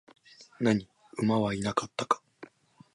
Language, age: Japanese, 19-29